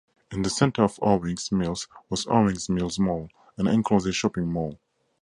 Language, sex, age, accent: English, male, 30-39, Southern African (South Africa, Zimbabwe, Namibia)